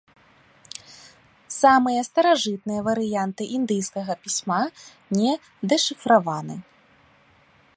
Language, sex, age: Belarusian, female, 19-29